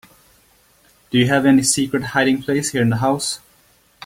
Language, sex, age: English, male, 30-39